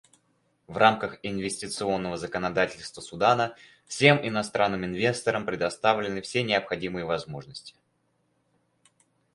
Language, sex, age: Russian, male, under 19